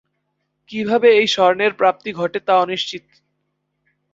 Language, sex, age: Bengali, male, 19-29